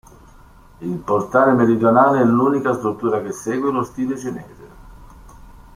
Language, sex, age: Italian, male, 40-49